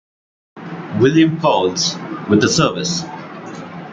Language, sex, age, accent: English, male, 19-29, India and South Asia (India, Pakistan, Sri Lanka)